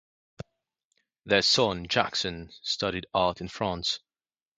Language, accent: English, England English; Canadian English